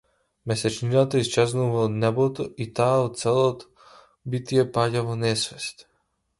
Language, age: Macedonian, 19-29